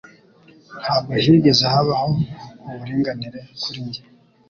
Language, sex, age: Kinyarwanda, male, 19-29